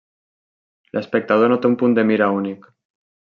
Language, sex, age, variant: Catalan, male, 19-29, Nord-Occidental